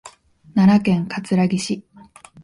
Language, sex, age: Japanese, female, 19-29